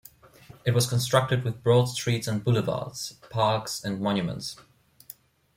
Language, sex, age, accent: English, male, 19-29, England English